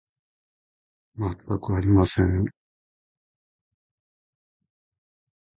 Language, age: English, 60-69